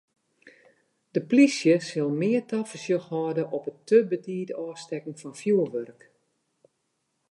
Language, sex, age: Western Frisian, female, 60-69